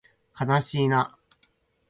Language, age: Japanese, 19-29